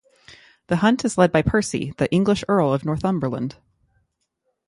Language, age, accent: English, 30-39, United States English